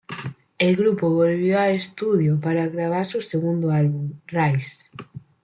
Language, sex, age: Spanish, female, 19-29